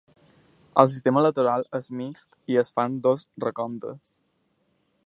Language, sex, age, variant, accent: Catalan, male, 19-29, Balear, mallorquí